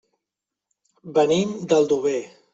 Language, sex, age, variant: Catalan, male, 30-39, Central